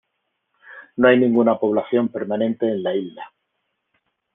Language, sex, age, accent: Spanish, male, 50-59, España: Sur peninsular (Andalucia, Extremadura, Murcia)